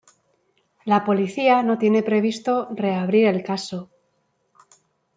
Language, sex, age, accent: Spanish, female, 40-49, España: Norte peninsular (Asturias, Castilla y León, Cantabria, País Vasco, Navarra, Aragón, La Rioja, Guadalajara, Cuenca)